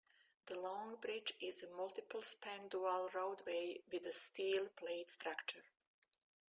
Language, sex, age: English, female, 60-69